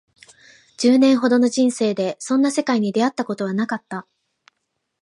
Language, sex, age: Japanese, female, 19-29